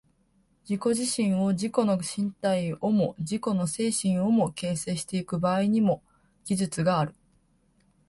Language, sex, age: Japanese, female, under 19